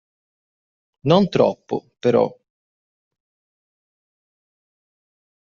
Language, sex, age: Italian, male, 40-49